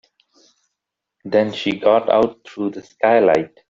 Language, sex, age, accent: English, male, 30-39, India and South Asia (India, Pakistan, Sri Lanka)